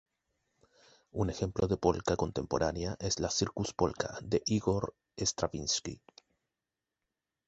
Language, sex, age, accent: Spanish, male, 19-29, Chileno: Chile, Cuyo